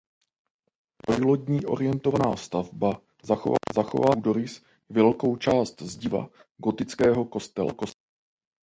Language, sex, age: Czech, male, 40-49